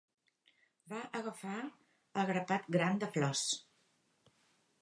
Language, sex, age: Catalan, female, 60-69